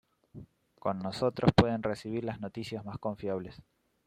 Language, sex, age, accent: Spanish, male, 19-29, Rioplatense: Argentina, Uruguay, este de Bolivia, Paraguay